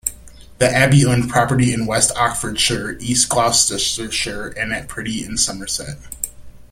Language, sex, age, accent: English, male, 30-39, United States English